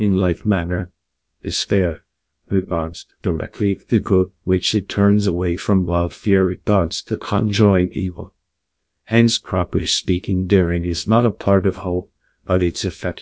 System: TTS, GlowTTS